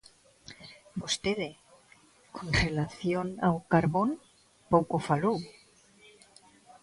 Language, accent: Galician, Neofalante